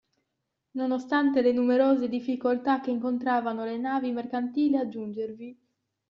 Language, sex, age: Italian, female, 19-29